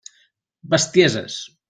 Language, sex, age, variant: Catalan, male, 50-59, Balear